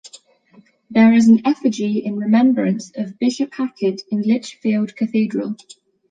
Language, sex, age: English, female, 19-29